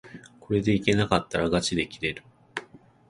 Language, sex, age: Japanese, male, 30-39